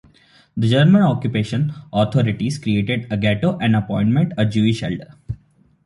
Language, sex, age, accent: English, male, 19-29, India and South Asia (India, Pakistan, Sri Lanka)